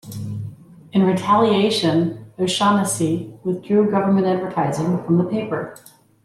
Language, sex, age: English, female, 50-59